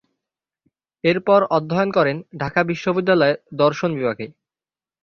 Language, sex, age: Bengali, male, 19-29